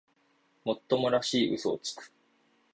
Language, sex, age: Japanese, male, 19-29